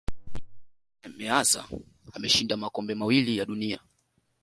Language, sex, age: Swahili, male, 19-29